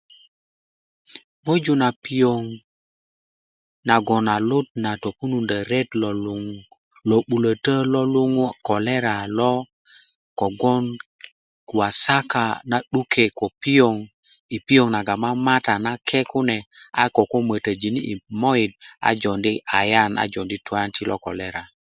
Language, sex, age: Kuku, male, 30-39